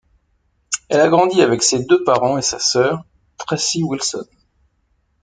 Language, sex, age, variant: French, male, 40-49, Français de métropole